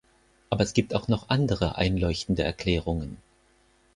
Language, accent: German, Deutschland Deutsch